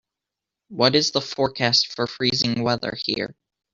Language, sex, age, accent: English, male, 19-29, United States English